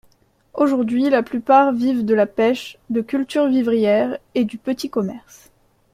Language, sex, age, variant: French, female, 19-29, Français de métropole